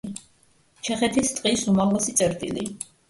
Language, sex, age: Georgian, female, 50-59